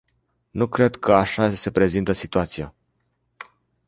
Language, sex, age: Romanian, male, 19-29